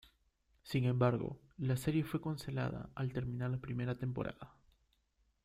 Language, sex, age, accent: Spanish, male, 19-29, Andino-Pacífico: Colombia, Perú, Ecuador, oeste de Bolivia y Venezuela andina